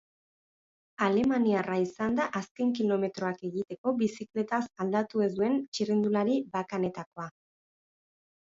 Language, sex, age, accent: Basque, female, 30-39, Batua